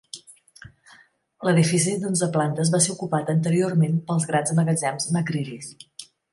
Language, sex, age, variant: Catalan, female, 50-59, Central